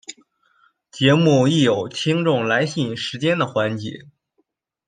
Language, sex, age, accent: Chinese, male, 19-29, 出生地：山东省